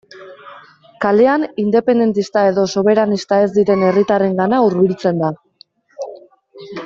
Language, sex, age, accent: Basque, female, 19-29, Erdialdekoa edo Nafarra (Gipuzkoa, Nafarroa)